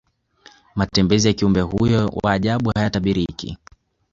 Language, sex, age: Swahili, male, 19-29